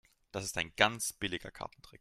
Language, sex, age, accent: German, male, 19-29, Deutschland Deutsch